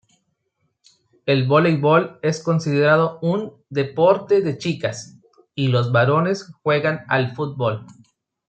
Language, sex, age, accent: Spanish, male, 30-39, México